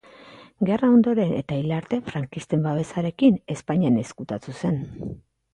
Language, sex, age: Basque, female, 40-49